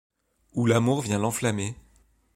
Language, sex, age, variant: French, male, 30-39, Français de métropole